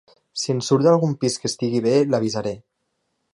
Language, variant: Catalan, Nord-Occidental